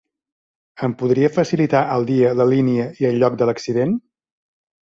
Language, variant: Catalan, Central